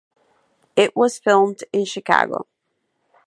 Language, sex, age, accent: English, male, under 19, United States English